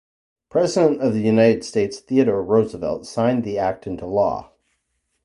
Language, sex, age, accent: English, male, 40-49, Canadian English